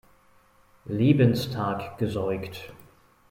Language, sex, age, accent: German, male, 40-49, Deutschland Deutsch